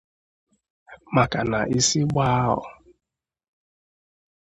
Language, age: Igbo, 30-39